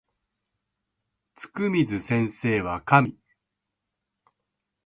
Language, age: Japanese, 50-59